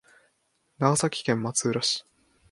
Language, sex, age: Japanese, male, 19-29